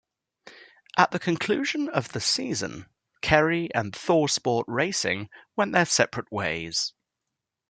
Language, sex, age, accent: English, male, 19-29, England English